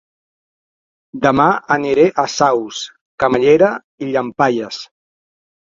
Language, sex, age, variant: Catalan, male, 50-59, Central